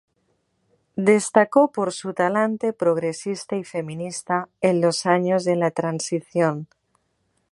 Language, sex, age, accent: Spanish, female, 30-39, España: Norte peninsular (Asturias, Castilla y León, Cantabria, País Vasco, Navarra, Aragón, La Rioja, Guadalajara, Cuenca)